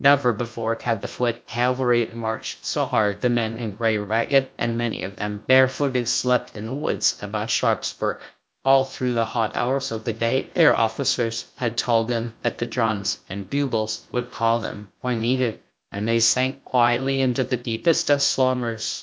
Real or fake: fake